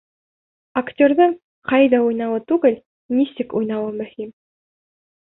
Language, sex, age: Bashkir, female, 19-29